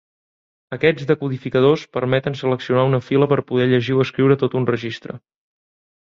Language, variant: Catalan, Central